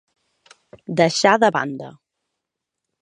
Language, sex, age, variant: Catalan, female, 40-49, Central